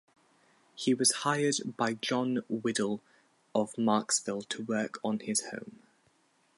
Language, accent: English, England English